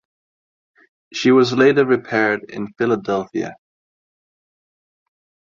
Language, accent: English, United States English